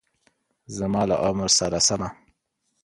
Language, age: Pashto, 30-39